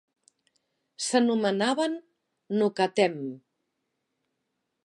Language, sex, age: Catalan, female, 50-59